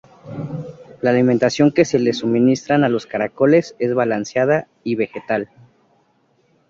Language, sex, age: Spanish, male, 30-39